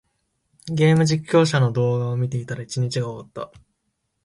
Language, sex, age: Japanese, male, 19-29